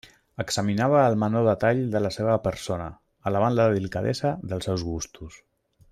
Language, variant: Catalan, Central